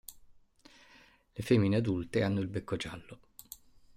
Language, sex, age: Italian, male, 50-59